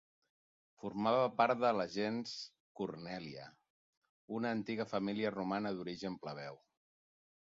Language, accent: Catalan, Neutre